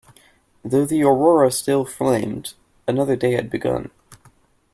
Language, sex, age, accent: English, male, 19-29, United States English